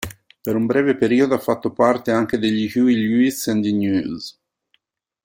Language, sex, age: Italian, male, 30-39